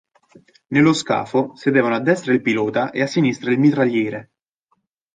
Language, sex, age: Italian, male, 19-29